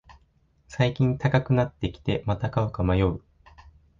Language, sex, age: Japanese, male, 19-29